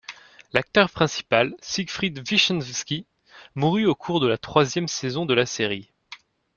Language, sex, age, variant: French, male, 19-29, Français de métropole